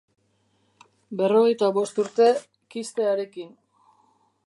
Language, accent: Basque, Erdialdekoa edo Nafarra (Gipuzkoa, Nafarroa)